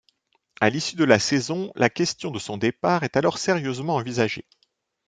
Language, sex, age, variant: French, male, 50-59, Français de métropole